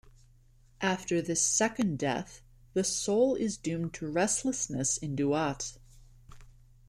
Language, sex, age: English, female, 19-29